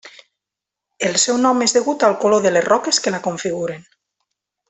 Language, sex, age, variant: Catalan, female, 30-39, Nord-Occidental